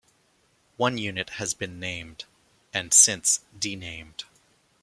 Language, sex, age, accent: English, male, 30-39, Canadian English